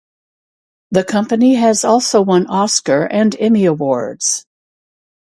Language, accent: English, United States English